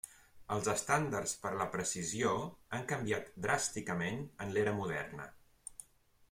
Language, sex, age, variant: Catalan, male, 40-49, Central